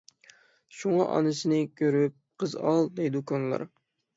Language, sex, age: Uyghur, male, 19-29